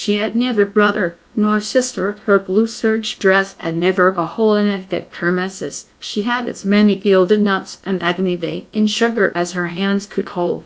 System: TTS, GlowTTS